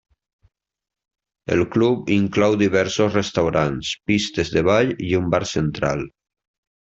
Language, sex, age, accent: Catalan, male, 40-49, valencià